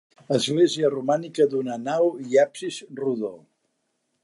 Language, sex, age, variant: Catalan, male, 60-69, Central